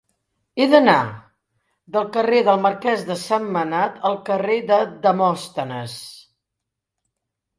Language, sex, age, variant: Catalan, female, 60-69, Central